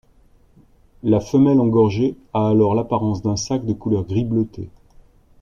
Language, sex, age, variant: French, male, 40-49, Français de métropole